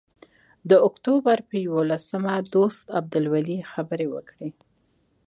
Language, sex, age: Pashto, female, under 19